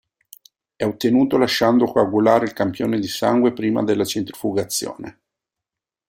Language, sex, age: Italian, male, 30-39